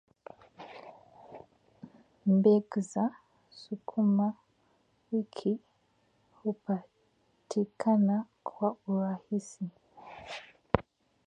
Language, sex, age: English, female, 19-29